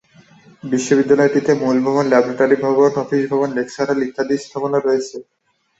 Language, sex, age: Bengali, male, 19-29